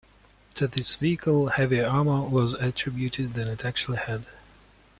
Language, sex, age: English, male, 19-29